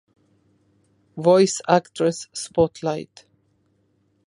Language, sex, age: English, female, 50-59